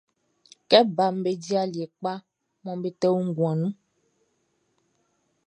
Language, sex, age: Baoulé, female, 19-29